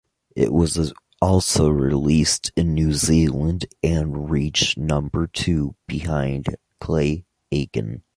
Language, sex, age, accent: English, male, 30-39, United States English